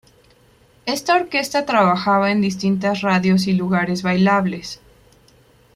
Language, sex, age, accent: Spanish, female, 19-29, México